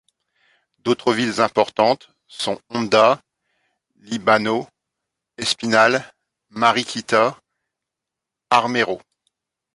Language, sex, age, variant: French, male, 40-49, Français de métropole